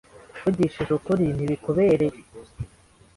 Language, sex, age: Kinyarwanda, female, 19-29